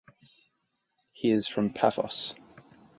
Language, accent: English, Australian English